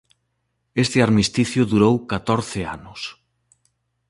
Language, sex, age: Galician, male, 40-49